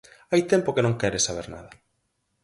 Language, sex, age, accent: Galician, female, 19-29, Atlántico (seseo e gheada)